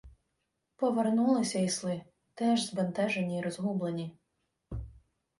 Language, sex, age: Ukrainian, female, 30-39